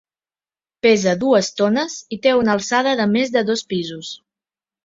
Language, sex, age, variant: Catalan, female, 19-29, Central